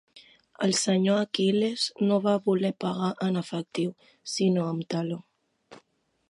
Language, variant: Catalan, Central